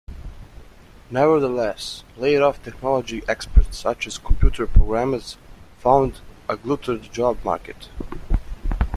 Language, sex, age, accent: English, male, 19-29, United States English